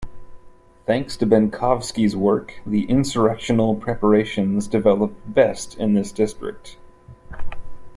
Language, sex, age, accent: English, male, 30-39, United States English